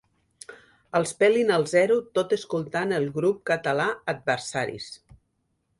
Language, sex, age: Catalan, female, 60-69